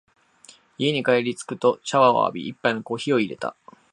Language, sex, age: Japanese, male, 19-29